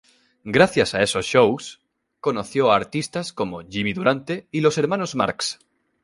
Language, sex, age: Spanish, male, 19-29